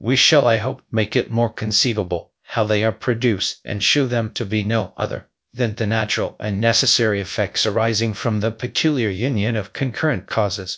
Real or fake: fake